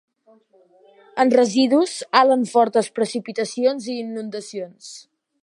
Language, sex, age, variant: Catalan, male, under 19, Central